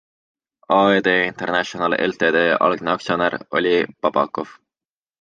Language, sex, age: Estonian, male, 19-29